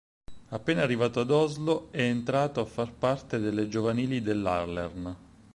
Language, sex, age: Italian, male, 19-29